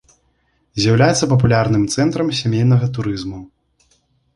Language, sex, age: Belarusian, male, 19-29